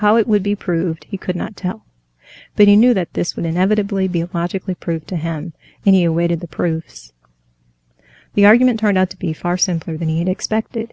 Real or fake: real